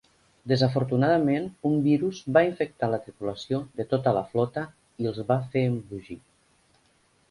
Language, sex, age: Catalan, female, 50-59